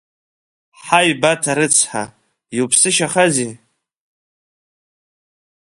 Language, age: Abkhazian, under 19